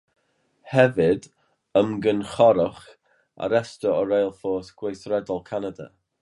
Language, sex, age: Welsh, male, 50-59